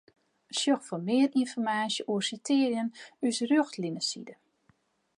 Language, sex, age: Western Frisian, female, 40-49